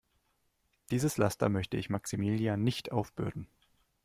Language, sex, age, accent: German, male, 19-29, Deutschland Deutsch